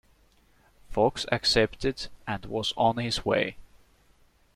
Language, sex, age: English, male, 19-29